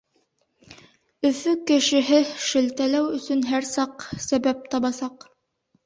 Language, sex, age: Bashkir, female, 19-29